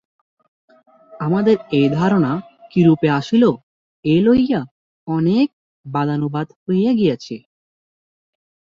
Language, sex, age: Bengali, male, 19-29